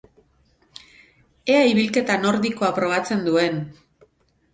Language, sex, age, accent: Basque, female, 40-49, Mendebalekoa (Araba, Bizkaia, Gipuzkoako mendebaleko herri batzuk)